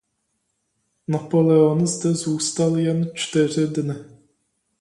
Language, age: Czech, 30-39